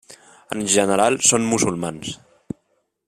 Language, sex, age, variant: Catalan, male, 30-39, Central